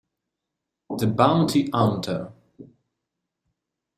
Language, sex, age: Italian, male, 30-39